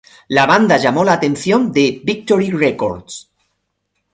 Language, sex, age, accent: Spanish, male, 50-59, España: Sur peninsular (Andalucia, Extremadura, Murcia)